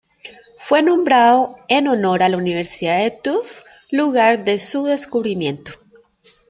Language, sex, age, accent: Spanish, female, 30-39, Andino-Pacífico: Colombia, Perú, Ecuador, oeste de Bolivia y Venezuela andina